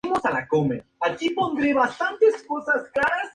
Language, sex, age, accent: Spanish, male, 19-29, México